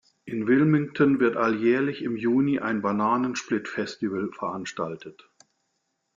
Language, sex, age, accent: German, male, 60-69, Deutschland Deutsch